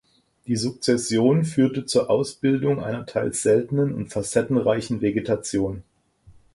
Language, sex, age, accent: German, male, 50-59, Deutschland Deutsch